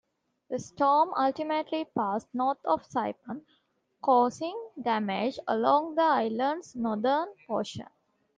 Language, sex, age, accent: English, female, 19-29, India and South Asia (India, Pakistan, Sri Lanka)